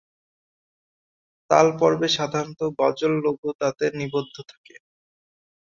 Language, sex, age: Bengali, male, 19-29